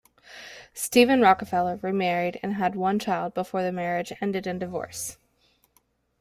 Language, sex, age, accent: English, female, 19-29, England English